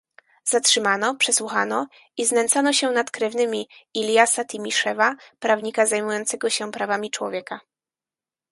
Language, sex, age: Polish, female, 19-29